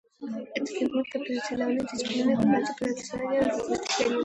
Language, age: Russian, under 19